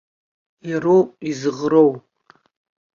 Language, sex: Abkhazian, female